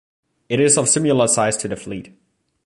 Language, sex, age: English, male, under 19